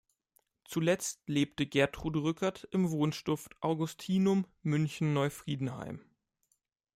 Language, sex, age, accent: German, male, 19-29, Deutschland Deutsch